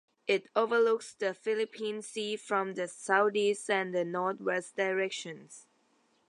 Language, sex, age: English, female, 19-29